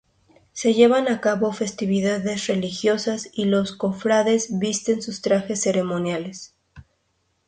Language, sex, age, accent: Spanish, female, 19-29, México